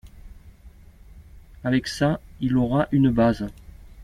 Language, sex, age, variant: French, male, 50-59, Français de métropole